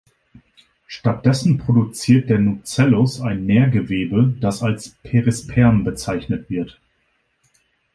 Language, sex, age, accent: German, male, 30-39, Deutschland Deutsch